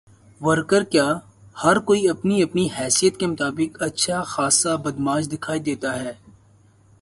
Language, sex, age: Urdu, male, 19-29